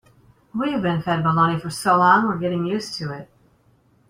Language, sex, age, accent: English, female, 50-59, United States English